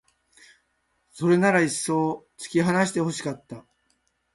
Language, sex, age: Japanese, male, 60-69